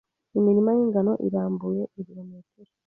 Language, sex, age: Kinyarwanda, female, 30-39